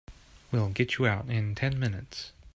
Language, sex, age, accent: English, male, 19-29, United States English